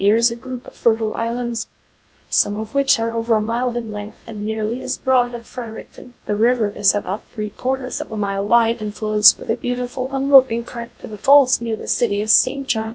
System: TTS, GlowTTS